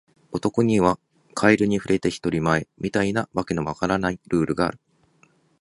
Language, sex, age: Japanese, male, 30-39